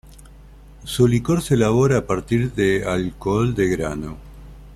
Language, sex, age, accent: Spanish, male, 40-49, Rioplatense: Argentina, Uruguay, este de Bolivia, Paraguay